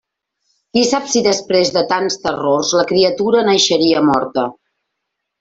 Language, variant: Catalan, Central